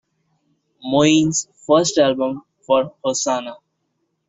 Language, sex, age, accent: English, male, under 19, India and South Asia (India, Pakistan, Sri Lanka)